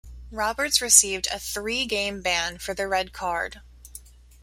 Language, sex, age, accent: English, female, 30-39, United States English